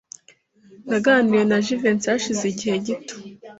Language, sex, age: Kinyarwanda, female, 30-39